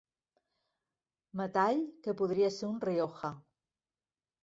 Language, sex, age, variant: Catalan, female, 50-59, Central